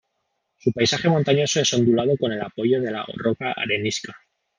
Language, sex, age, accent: Spanish, male, 19-29, España: Centro-Sur peninsular (Madrid, Toledo, Castilla-La Mancha)